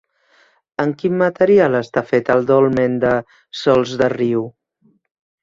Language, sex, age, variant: Catalan, female, 50-59, Central